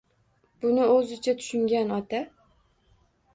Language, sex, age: Uzbek, female, 19-29